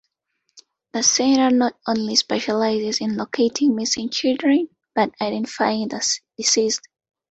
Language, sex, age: English, female, under 19